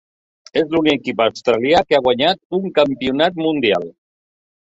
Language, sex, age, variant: Catalan, male, 60-69, Central